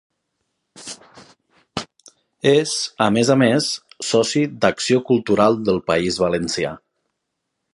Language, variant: Catalan, Nord-Occidental